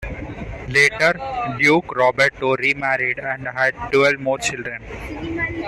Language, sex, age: English, male, under 19